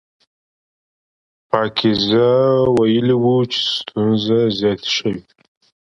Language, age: Pashto, 19-29